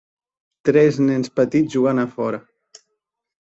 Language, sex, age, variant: Catalan, female, 40-49, Central